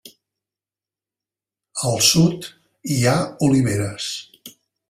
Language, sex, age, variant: Catalan, male, 60-69, Central